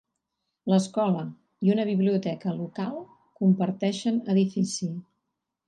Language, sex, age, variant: Catalan, female, 50-59, Central